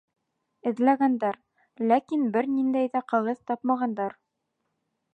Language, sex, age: Bashkir, female, 19-29